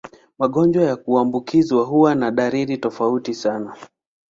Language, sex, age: Swahili, male, 19-29